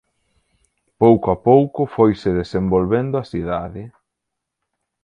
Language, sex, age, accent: Galician, male, 30-39, Atlántico (seseo e gheada)